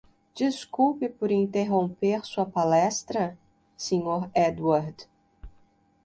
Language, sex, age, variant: Portuguese, female, 40-49, Portuguese (Brasil)